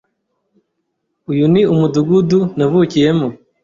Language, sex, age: Kinyarwanda, male, 30-39